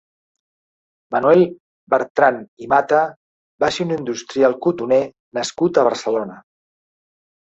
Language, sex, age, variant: Catalan, male, 60-69, Central